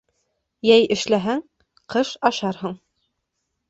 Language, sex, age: Bashkir, female, 19-29